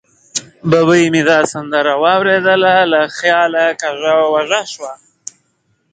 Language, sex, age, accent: Pashto, male, 19-29, معیاري پښتو